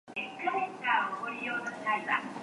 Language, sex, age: Japanese, male, 19-29